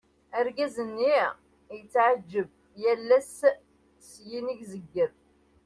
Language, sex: Kabyle, female